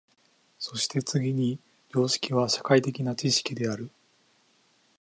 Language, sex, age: Japanese, male, 19-29